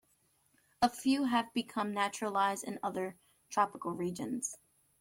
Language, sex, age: English, female, 19-29